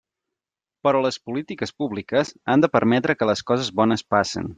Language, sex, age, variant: Catalan, male, 30-39, Central